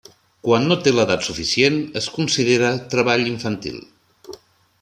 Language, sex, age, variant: Catalan, male, 40-49, Central